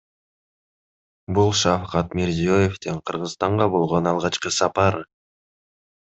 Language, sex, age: Kyrgyz, male, 19-29